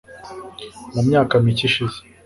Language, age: Kinyarwanda, 19-29